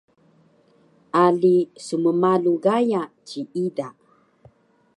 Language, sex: Taroko, female